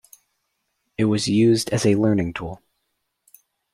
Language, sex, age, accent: English, male, under 19, United States English